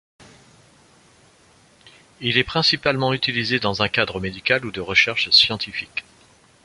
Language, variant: French, Français de métropole